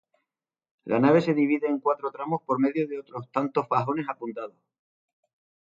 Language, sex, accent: Spanish, male, España: Sur peninsular (Andalucia, Extremadura, Murcia)